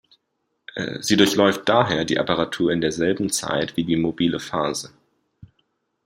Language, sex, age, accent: German, male, 19-29, Deutschland Deutsch